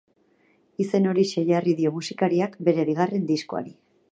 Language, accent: Basque, Erdialdekoa edo Nafarra (Gipuzkoa, Nafarroa)